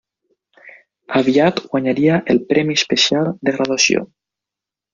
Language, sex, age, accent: Catalan, male, under 19, valencià